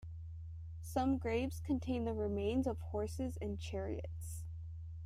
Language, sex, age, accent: English, female, 19-29, United States English